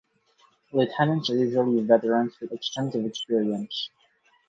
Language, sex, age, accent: English, male, 19-29, Filipino